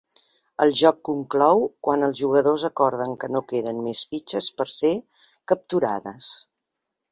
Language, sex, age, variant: Catalan, female, 50-59, Central